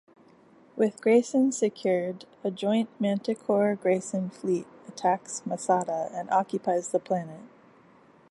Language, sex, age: English, female, 40-49